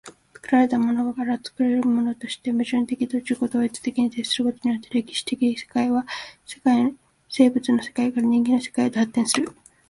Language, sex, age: Japanese, female, 19-29